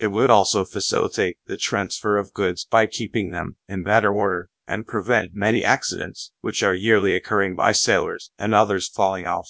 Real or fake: fake